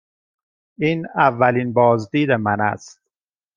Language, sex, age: Persian, male, 40-49